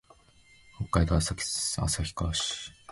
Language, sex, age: Japanese, male, 19-29